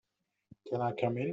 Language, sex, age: English, male, 30-39